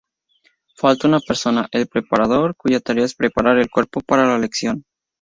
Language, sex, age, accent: Spanish, male, 19-29, México